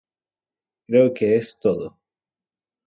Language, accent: Spanish, Chileno: Chile, Cuyo